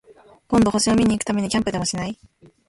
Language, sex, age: Japanese, female, 19-29